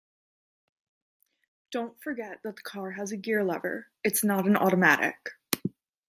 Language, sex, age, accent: English, female, 19-29, United States English